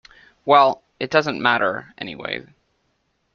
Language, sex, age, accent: English, male, 19-29, United States English